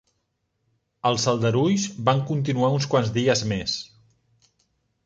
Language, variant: Catalan, Central